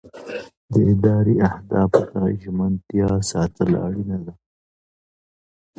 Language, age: Pashto, 40-49